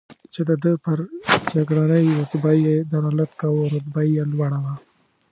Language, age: Pashto, 30-39